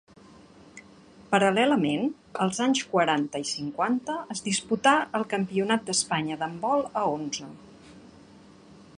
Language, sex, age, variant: Catalan, female, 50-59, Central